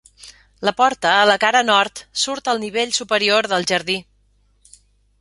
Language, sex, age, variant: Catalan, female, 40-49, Central